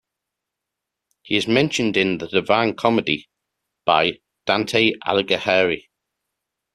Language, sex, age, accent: English, male, 30-39, England English